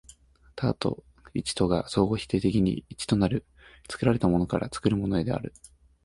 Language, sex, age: Japanese, male, 19-29